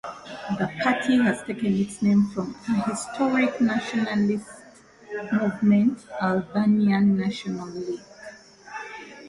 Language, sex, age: English, female, 30-39